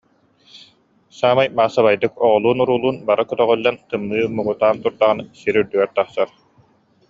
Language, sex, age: Yakut, male, 30-39